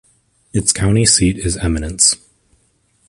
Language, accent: English, United States English